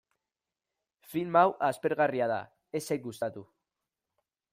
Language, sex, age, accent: Basque, male, 19-29, Mendebalekoa (Araba, Bizkaia, Gipuzkoako mendebaleko herri batzuk)